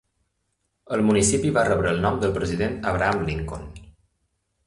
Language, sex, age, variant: Catalan, male, 30-39, Balear